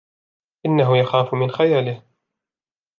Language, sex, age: Arabic, male, 19-29